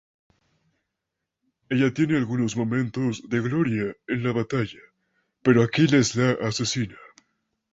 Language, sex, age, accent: Spanish, male, 19-29, Andino-Pacífico: Colombia, Perú, Ecuador, oeste de Bolivia y Venezuela andina